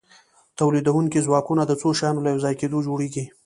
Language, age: Pashto, 19-29